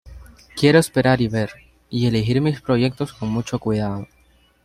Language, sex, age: Spanish, male, 19-29